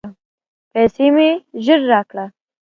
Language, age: Pashto, 30-39